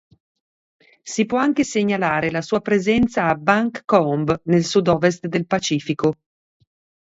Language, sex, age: Italian, female, 40-49